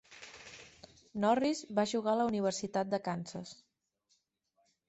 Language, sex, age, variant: Catalan, female, 30-39, Central